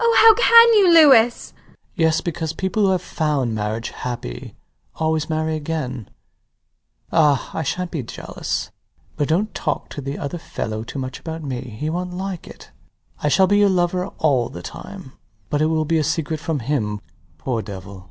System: none